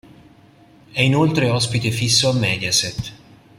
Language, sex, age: Italian, male, 40-49